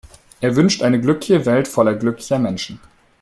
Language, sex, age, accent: German, male, 19-29, Deutschland Deutsch